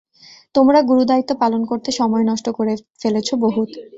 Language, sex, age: Bengali, female, 19-29